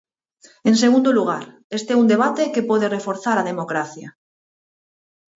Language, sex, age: Galician, female, 40-49